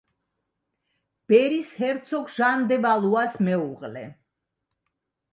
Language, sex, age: Georgian, female, 60-69